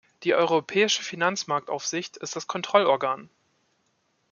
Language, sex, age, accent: German, male, 19-29, Deutschland Deutsch